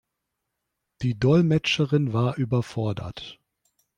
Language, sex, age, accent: German, male, 30-39, Deutschland Deutsch